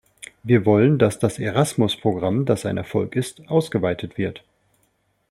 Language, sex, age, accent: German, male, 30-39, Deutschland Deutsch